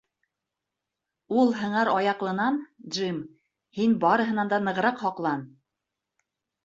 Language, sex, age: Bashkir, female, 40-49